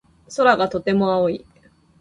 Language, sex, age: Japanese, female, 19-29